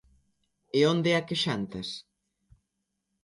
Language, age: Galician, 19-29